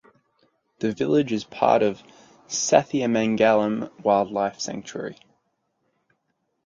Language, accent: English, Australian English